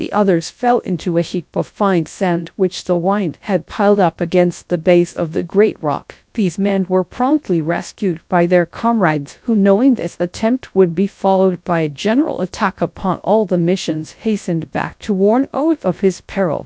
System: TTS, GradTTS